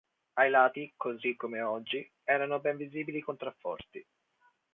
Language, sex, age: Italian, male, 40-49